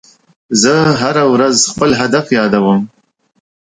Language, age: Pashto, 30-39